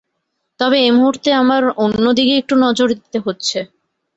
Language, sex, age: Bengali, female, 19-29